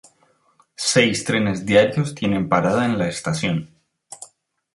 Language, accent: Spanish, Andino-Pacífico: Colombia, Perú, Ecuador, oeste de Bolivia y Venezuela andina